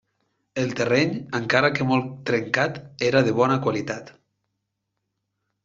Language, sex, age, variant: Catalan, male, 30-39, Septentrional